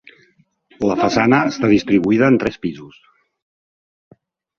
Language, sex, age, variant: Catalan, male, 50-59, Central